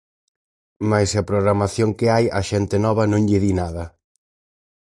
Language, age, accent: Galician, 30-39, Oriental (común en zona oriental)